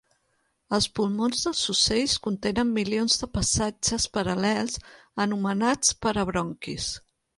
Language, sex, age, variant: Catalan, female, 40-49, Central